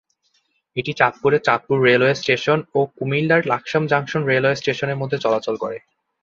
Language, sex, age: Bengali, male, 19-29